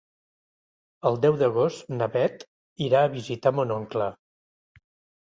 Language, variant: Catalan, Central